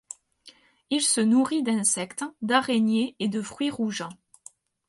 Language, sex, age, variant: French, female, 30-39, Français de métropole